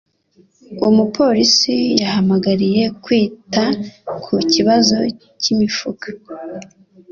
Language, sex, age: Kinyarwanda, female, under 19